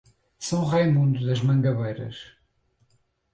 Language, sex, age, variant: Portuguese, male, 30-39, Portuguese (Portugal)